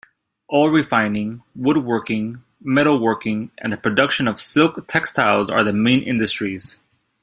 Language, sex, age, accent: English, male, 30-39, United States English